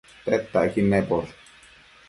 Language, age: Matsés, 19-29